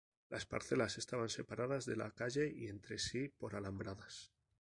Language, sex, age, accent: Spanish, male, 40-49, España: Norte peninsular (Asturias, Castilla y León, Cantabria, País Vasco, Navarra, Aragón, La Rioja, Guadalajara, Cuenca)